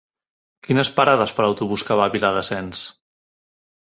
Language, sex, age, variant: Catalan, male, 30-39, Central